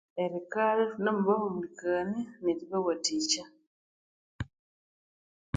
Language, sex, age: Konzo, female, 30-39